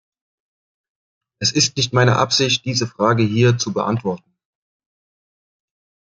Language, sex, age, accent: German, male, 40-49, Deutschland Deutsch